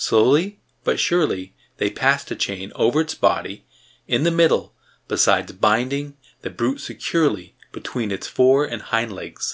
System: none